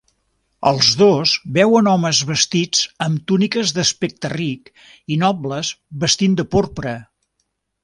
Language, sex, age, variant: Catalan, male, 70-79, Central